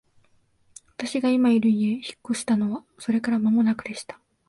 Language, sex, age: Japanese, female, 19-29